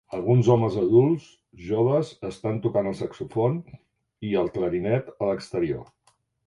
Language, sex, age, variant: Catalan, male, 60-69, Central